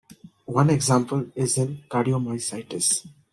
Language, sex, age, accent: English, male, 19-29, India and South Asia (India, Pakistan, Sri Lanka)